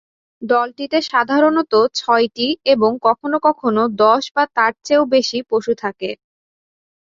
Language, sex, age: Bengali, female, 19-29